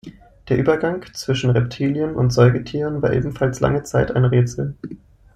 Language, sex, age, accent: German, male, 19-29, Deutschland Deutsch